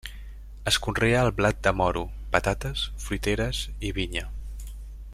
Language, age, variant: Catalan, 19-29, Central